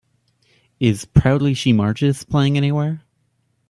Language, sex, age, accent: English, male, 19-29, United States English